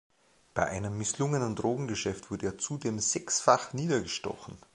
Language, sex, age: German, male, 40-49